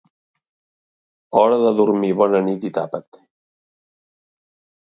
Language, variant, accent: Catalan, Central, central